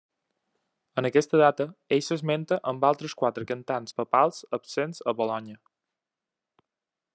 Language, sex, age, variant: Catalan, male, 19-29, Balear